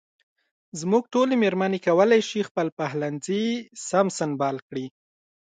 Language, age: Pashto, 19-29